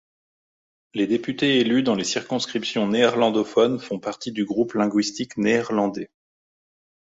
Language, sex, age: French, male, 30-39